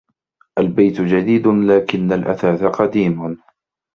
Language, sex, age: Arabic, male, 30-39